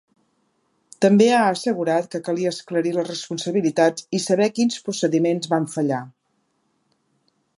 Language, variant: Catalan, Central